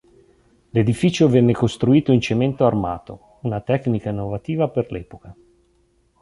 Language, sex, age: Italian, male, 40-49